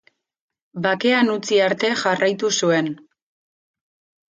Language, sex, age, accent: Basque, female, 19-29, Mendebalekoa (Araba, Bizkaia, Gipuzkoako mendebaleko herri batzuk)